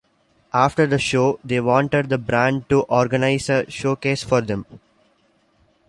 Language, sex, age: English, male, under 19